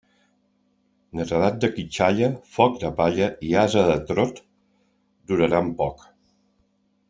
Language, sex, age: Catalan, male, 50-59